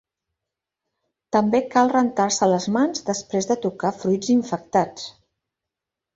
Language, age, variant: Catalan, 50-59, Central